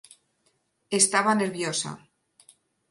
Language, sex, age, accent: Spanish, female, 50-59, España: Norte peninsular (Asturias, Castilla y León, Cantabria, País Vasco, Navarra, Aragón, La Rioja, Guadalajara, Cuenca)